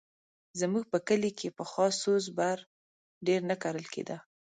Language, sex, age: Pashto, female, 19-29